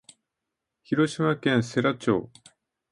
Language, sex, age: Japanese, male, 50-59